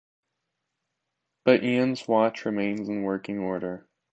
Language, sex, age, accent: English, male, under 19, United States English